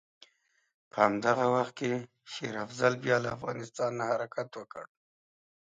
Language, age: Pashto, 30-39